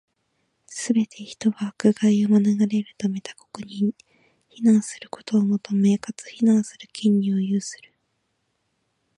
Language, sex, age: Japanese, female, 19-29